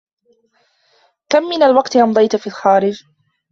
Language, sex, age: Arabic, female, 19-29